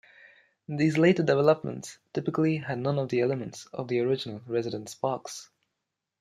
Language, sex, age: English, male, under 19